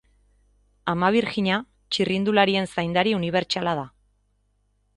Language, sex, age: Basque, male, 30-39